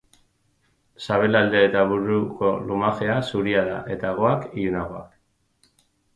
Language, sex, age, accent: Basque, male, 40-49, Mendebalekoa (Araba, Bizkaia, Gipuzkoako mendebaleko herri batzuk)